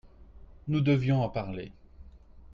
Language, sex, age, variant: French, male, 30-39, Français de métropole